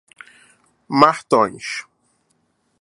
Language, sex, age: Portuguese, male, 40-49